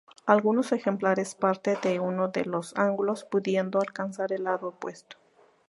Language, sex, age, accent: Spanish, female, 30-39, México